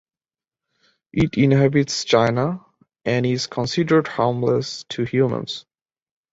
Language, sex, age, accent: English, male, 19-29, India and South Asia (India, Pakistan, Sri Lanka)